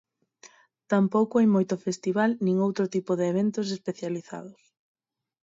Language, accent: Galician, Normativo (estándar)